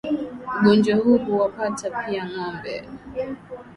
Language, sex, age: Swahili, female, 19-29